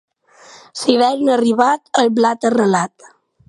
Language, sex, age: Catalan, female, 19-29